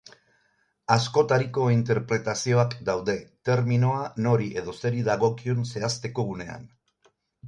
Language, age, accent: Basque, 60-69, Erdialdekoa edo Nafarra (Gipuzkoa, Nafarroa)